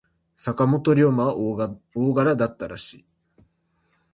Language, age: Japanese, 19-29